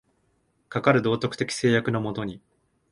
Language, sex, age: Japanese, male, 19-29